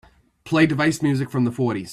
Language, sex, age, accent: English, male, 30-39, United States English